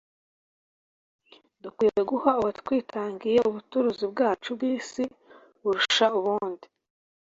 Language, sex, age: Kinyarwanda, female, 19-29